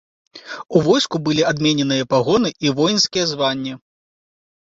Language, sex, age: Belarusian, male, 30-39